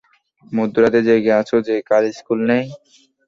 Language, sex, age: Bengali, male, under 19